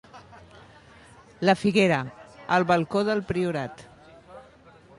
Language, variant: Catalan, Septentrional